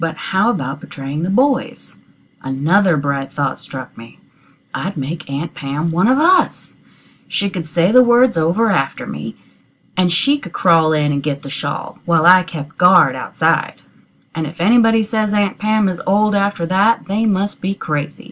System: none